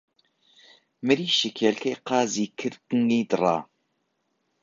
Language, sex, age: Central Kurdish, male, 30-39